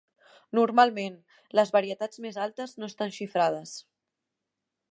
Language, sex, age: Catalan, female, 19-29